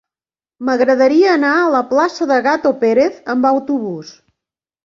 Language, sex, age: Catalan, female, 50-59